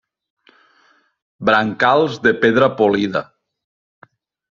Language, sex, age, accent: Catalan, male, 50-59, valencià